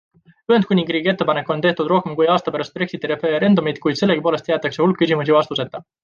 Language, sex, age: Estonian, male, 19-29